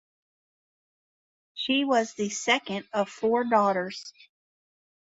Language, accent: English, United States English